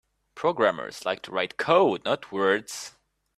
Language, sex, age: English, male, 30-39